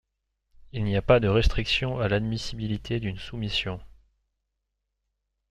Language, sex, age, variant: French, male, 19-29, Français de métropole